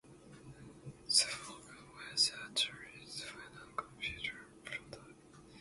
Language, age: English, under 19